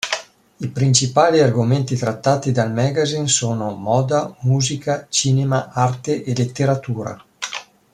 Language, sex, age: Italian, male, 50-59